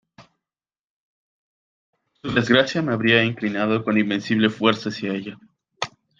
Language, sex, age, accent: Spanish, male, 19-29, Andino-Pacífico: Colombia, Perú, Ecuador, oeste de Bolivia y Venezuela andina